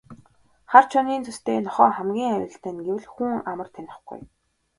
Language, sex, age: Mongolian, female, 19-29